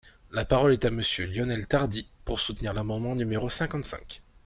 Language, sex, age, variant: French, male, 30-39, Français de métropole